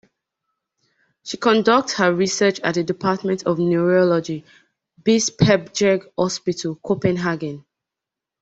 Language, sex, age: English, female, 19-29